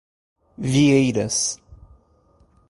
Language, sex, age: Portuguese, male, 40-49